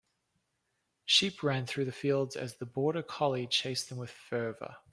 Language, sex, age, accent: English, male, 40-49, New Zealand English